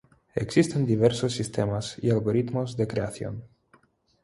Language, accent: Spanish, España: Norte peninsular (Asturias, Castilla y León, Cantabria, País Vasco, Navarra, Aragón, La Rioja, Guadalajara, Cuenca)